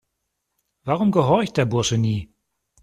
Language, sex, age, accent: German, male, 40-49, Deutschland Deutsch